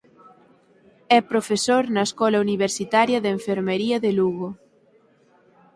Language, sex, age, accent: Galician, female, 19-29, Atlántico (seseo e gheada)